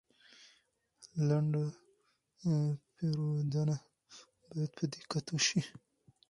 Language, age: Pashto, 19-29